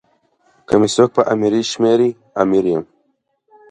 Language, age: Pashto, 19-29